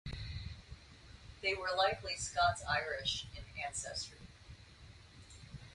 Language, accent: English, United States English